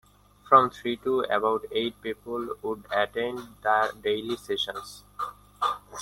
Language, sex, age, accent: English, male, 19-29, India and South Asia (India, Pakistan, Sri Lanka)